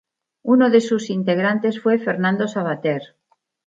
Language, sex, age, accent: Spanish, female, 50-59, España: Centro-Sur peninsular (Madrid, Toledo, Castilla-La Mancha)